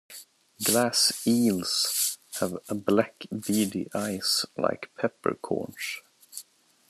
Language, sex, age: English, male, 30-39